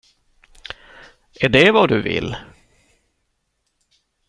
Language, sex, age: Swedish, male, 50-59